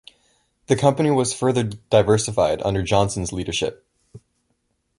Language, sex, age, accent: English, male, under 19, United States English